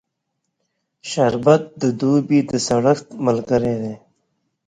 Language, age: Pashto, 30-39